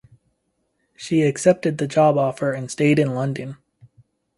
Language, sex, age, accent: English, male, 30-39, United States English